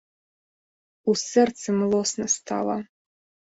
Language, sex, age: Belarusian, female, 19-29